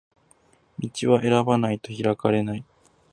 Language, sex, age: Japanese, male, 19-29